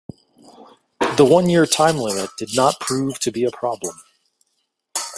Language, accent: English, United States English